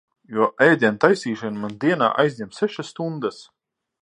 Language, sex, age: Latvian, male, 30-39